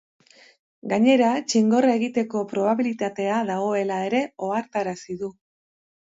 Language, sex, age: Basque, female, 50-59